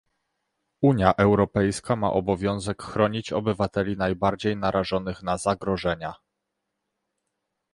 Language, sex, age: Polish, male, 30-39